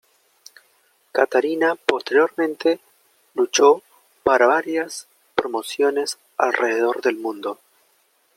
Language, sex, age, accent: Spanish, male, 19-29, Andino-Pacífico: Colombia, Perú, Ecuador, oeste de Bolivia y Venezuela andina